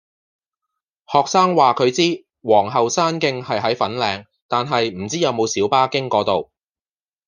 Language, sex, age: Cantonese, male, 40-49